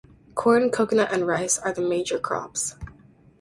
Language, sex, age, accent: English, female, 19-29, United States English